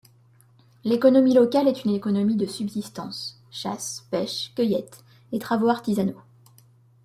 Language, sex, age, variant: French, female, 19-29, Français de métropole